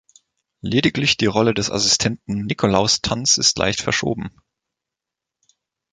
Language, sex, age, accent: German, male, 19-29, Deutschland Deutsch